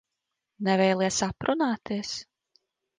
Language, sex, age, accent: Latvian, female, 30-39, Rigas